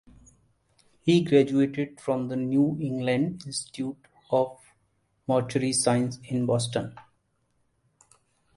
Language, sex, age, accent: English, male, 40-49, India and South Asia (India, Pakistan, Sri Lanka)